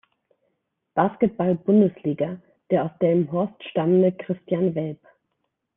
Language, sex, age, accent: German, female, 30-39, Deutschland Deutsch